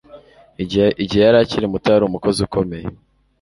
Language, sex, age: Kinyarwanda, male, 19-29